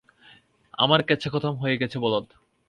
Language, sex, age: Bengali, male, 19-29